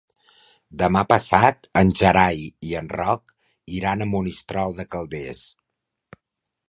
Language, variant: Catalan, Central